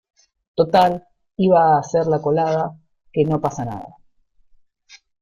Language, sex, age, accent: Spanish, male, 40-49, Rioplatense: Argentina, Uruguay, este de Bolivia, Paraguay